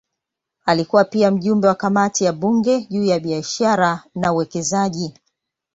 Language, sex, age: Swahili, female, 30-39